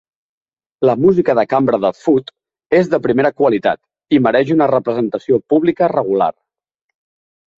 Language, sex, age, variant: Catalan, male, 30-39, Central